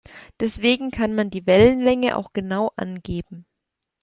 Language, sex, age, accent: German, female, 30-39, Deutschland Deutsch